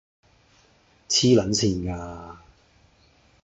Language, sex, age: Cantonese, male, 40-49